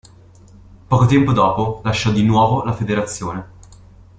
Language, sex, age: Italian, male, 19-29